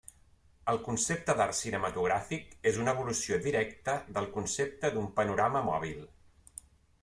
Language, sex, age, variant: Catalan, male, 40-49, Central